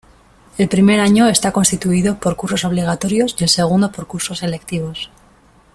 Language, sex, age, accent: Spanish, female, 30-39, España: Norte peninsular (Asturias, Castilla y León, Cantabria, País Vasco, Navarra, Aragón, La Rioja, Guadalajara, Cuenca)